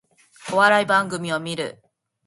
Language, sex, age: Japanese, female, 40-49